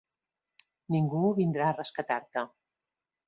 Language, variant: Catalan, Central